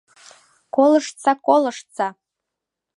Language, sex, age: Mari, female, 19-29